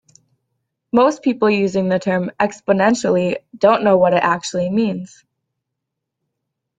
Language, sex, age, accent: English, female, 19-29, United States English